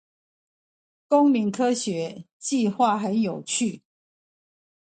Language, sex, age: Chinese, female, 70-79